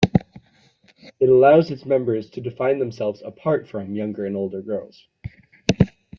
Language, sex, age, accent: English, male, 19-29, United States English